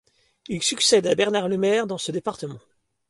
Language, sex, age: French, male, 40-49